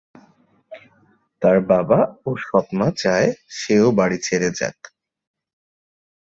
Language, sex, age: Bengali, male, 30-39